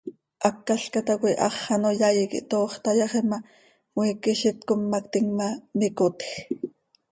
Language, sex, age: Seri, female, 40-49